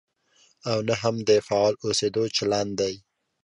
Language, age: Pashto, 19-29